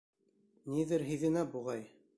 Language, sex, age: Bashkir, male, 40-49